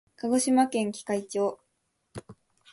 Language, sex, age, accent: Japanese, female, 19-29, 標準語